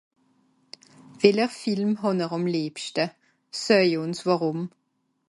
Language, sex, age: Swiss German, female, 19-29